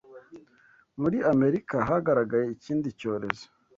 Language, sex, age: Kinyarwanda, male, 19-29